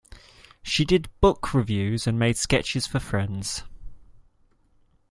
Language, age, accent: English, 30-39, England English